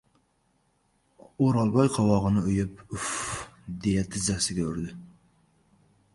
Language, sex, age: Uzbek, male, 19-29